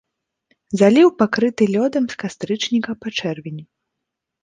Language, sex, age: Belarusian, female, 19-29